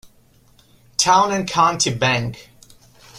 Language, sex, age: English, male, 19-29